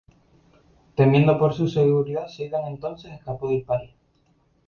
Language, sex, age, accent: Spanish, male, 19-29, España: Islas Canarias